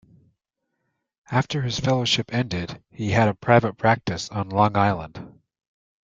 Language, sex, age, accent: English, male, 30-39, United States English